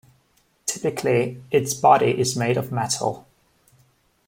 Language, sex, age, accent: English, male, 19-29, England English